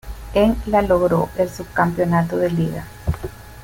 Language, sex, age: Spanish, female, 50-59